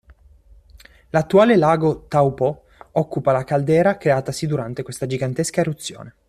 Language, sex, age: Italian, male, 19-29